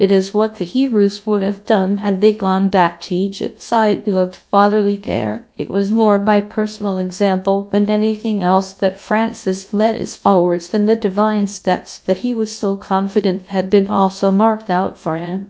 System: TTS, GlowTTS